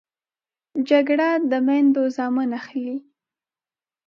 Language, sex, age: Pashto, female, 19-29